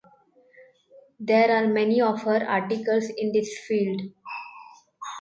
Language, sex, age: English, female, 19-29